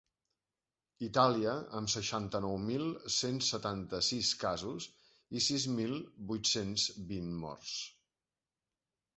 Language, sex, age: Catalan, male, 50-59